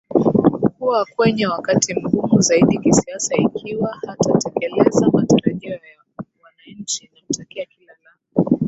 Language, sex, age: Swahili, female, 19-29